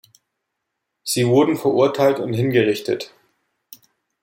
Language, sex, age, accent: German, male, 19-29, Deutschland Deutsch